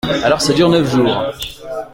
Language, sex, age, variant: French, male, 19-29, Français de métropole